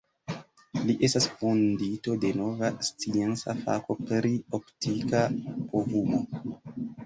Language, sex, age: Esperanto, male, 19-29